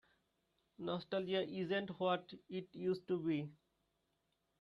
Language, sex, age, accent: English, male, 19-29, India and South Asia (India, Pakistan, Sri Lanka)